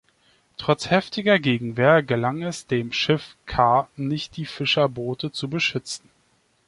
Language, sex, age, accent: German, male, 30-39, Deutschland Deutsch